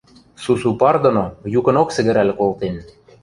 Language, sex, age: Western Mari, male, 19-29